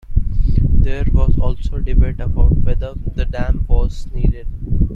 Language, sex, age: English, male, 19-29